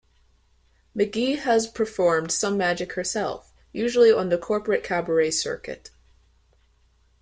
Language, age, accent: English, under 19, United States English